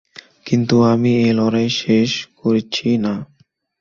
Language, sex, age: Bengali, male, 19-29